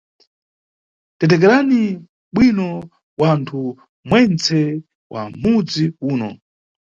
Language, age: Nyungwe, 30-39